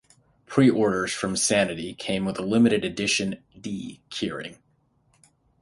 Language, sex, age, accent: English, male, 30-39, United States English; Canadian English